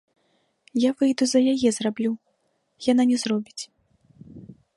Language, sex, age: Belarusian, female, 19-29